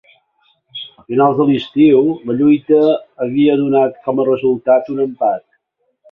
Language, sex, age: Catalan, male, 60-69